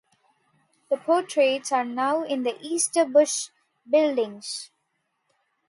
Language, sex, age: English, female, 19-29